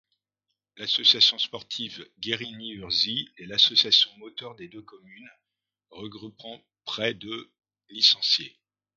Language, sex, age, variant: French, male, 50-59, Français de métropole